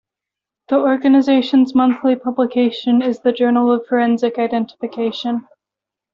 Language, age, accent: English, 19-29, United States English